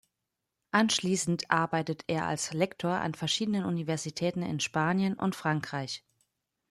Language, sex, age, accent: German, female, 30-39, Deutschland Deutsch